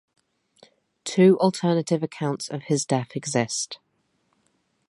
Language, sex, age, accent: English, female, 30-39, England English